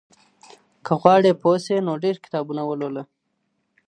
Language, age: Pashto, 19-29